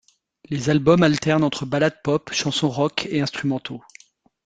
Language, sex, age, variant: French, male, 50-59, Français de métropole